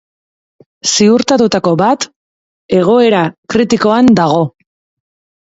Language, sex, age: Basque, female, 40-49